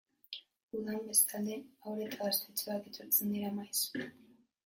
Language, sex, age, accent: Basque, female, 19-29, Mendebalekoa (Araba, Bizkaia, Gipuzkoako mendebaleko herri batzuk)